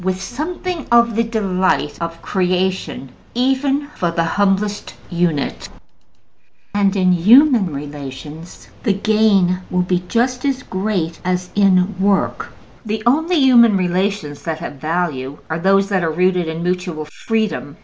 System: none